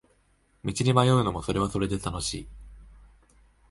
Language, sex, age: Japanese, male, under 19